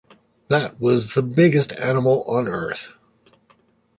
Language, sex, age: English, male, 60-69